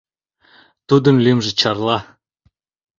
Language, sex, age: Mari, male, 30-39